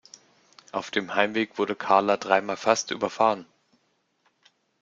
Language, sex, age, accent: German, male, 30-39, Deutschland Deutsch